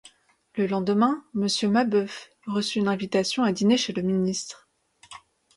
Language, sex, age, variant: French, female, 19-29, Français de métropole